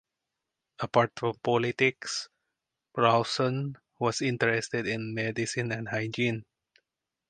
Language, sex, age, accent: English, male, 40-49, Filipino